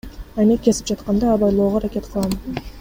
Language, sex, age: Kyrgyz, female, 19-29